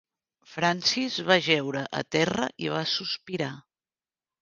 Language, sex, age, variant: Catalan, female, 50-59, Central